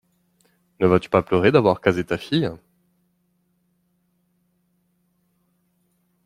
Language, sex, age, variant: French, male, 30-39, Français de métropole